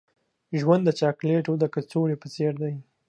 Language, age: Pashto, 19-29